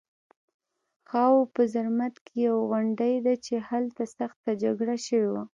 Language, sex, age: Pashto, female, 19-29